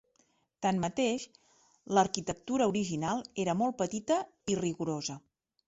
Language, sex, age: Catalan, female, 40-49